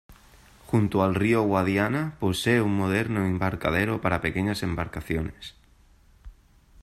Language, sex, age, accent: Spanish, male, 19-29, España: Centro-Sur peninsular (Madrid, Toledo, Castilla-La Mancha)